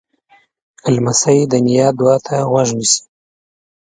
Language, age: Pashto, 30-39